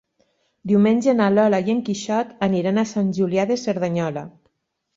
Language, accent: Catalan, valencià